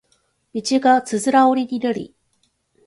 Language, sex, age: Japanese, female, 30-39